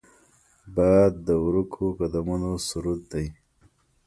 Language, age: Pashto, 30-39